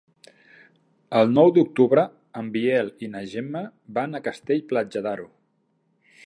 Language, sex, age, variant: Catalan, male, 50-59, Central